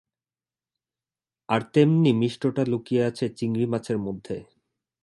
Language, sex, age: Bengali, male, 19-29